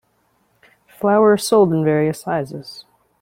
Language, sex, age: English, female, 30-39